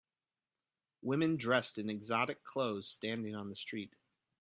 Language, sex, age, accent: English, male, 30-39, United States English